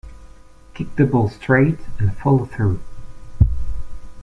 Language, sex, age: English, male, 30-39